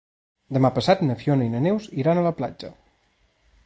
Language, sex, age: Catalan, male, 19-29